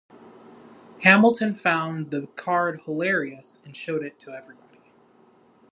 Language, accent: English, United States English